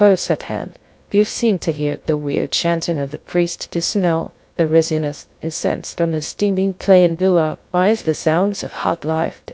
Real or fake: fake